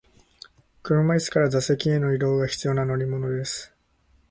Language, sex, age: Japanese, male, 19-29